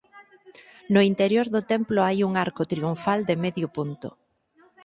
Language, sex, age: Galician, female, 40-49